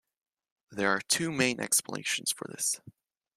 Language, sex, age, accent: English, male, 19-29, United States English